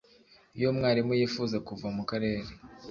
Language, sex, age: Kinyarwanda, male, 19-29